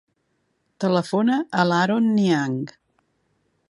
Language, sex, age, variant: Catalan, female, 60-69, Central